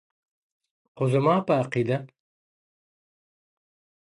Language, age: Pashto, 50-59